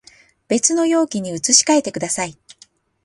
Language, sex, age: Japanese, female, 40-49